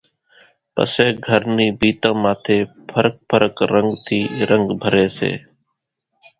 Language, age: Kachi Koli, 19-29